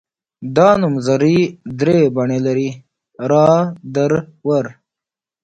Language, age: Pashto, 40-49